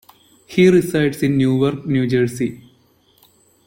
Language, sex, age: English, male, 19-29